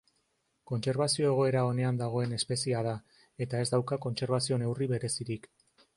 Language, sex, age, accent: Basque, male, 30-39, Erdialdekoa edo Nafarra (Gipuzkoa, Nafarroa)